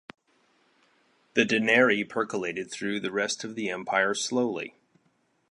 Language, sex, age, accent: English, male, 30-39, United States English